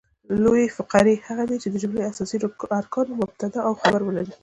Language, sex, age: Pashto, female, 19-29